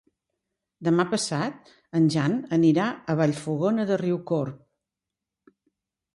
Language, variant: Catalan, Central